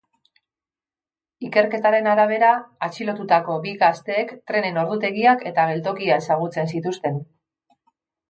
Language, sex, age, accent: Basque, female, 50-59, Mendebalekoa (Araba, Bizkaia, Gipuzkoako mendebaleko herri batzuk)